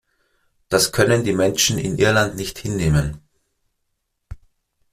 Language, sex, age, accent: German, male, 30-39, Österreichisches Deutsch